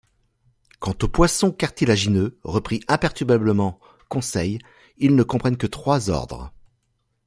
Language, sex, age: French, male, 40-49